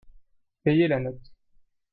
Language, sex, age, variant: French, male, 19-29, Français de métropole